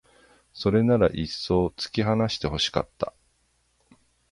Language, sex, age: Japanese, male, 40-49